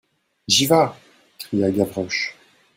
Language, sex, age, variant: French, male, 40-49, Français de métropole